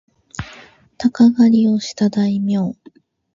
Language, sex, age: Japanese, female, 19-29